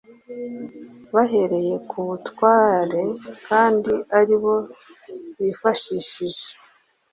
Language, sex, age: Kinyarwanda, female, 30-39